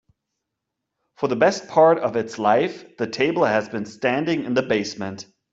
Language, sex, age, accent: English, male, 30-39, United States English